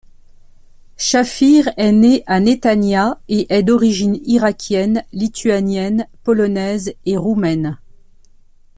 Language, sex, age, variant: French, female, 50-59, Français de métropole